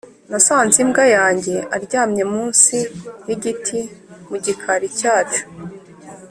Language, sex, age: Kinyarwanda, female, 19-29